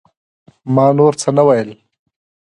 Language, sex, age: Pashto, female, 19-29